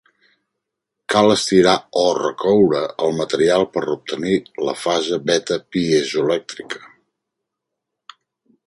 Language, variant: Catalan, Central